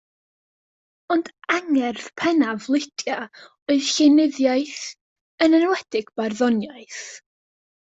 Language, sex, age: Welsh, female, under 19